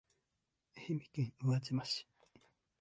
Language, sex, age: Japanese, male, 19-29